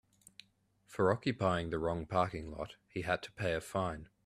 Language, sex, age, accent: English, male, 30-39, Australian English